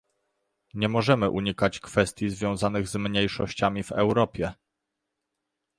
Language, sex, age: Polish, male, 30-39